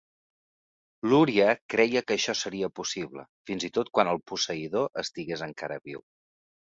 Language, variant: Catalan, Central